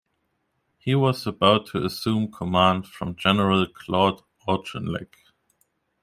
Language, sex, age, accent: English, male, 19-29, United States English